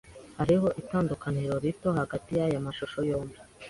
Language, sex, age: Kinyarwanda, female, 19-29